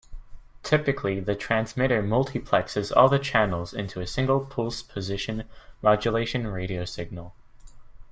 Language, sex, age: English, male, under 19